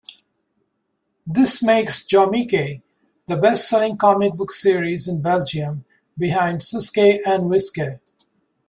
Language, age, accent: English, 50-59, United States English